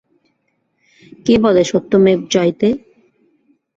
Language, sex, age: Bengali, female, 30-39